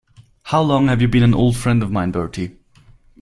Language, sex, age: English, male, 19-29